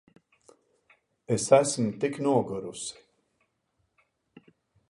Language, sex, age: Latvian, male, 50-59